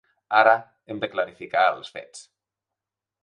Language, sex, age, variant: Catalan, male, 50-59, Central